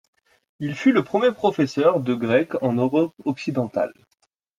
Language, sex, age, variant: French, male, 19-29, Français de métropole